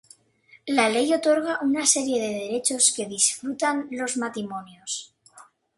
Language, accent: Spanish, España: Norte peninsular (Asturias, Castilla y León, Cantabria, País Vasco, Navarra, Aragón, La Rioja, Guadalajara, Cuenca)